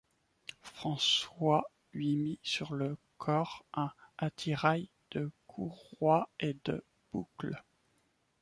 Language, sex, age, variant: French, male, 19-29, Français de métropole